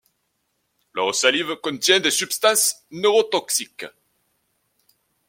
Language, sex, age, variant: French, male, 19-29, Français de métropole